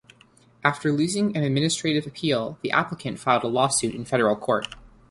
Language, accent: English, United States English